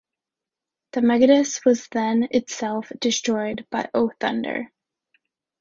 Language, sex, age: English, female, 19-29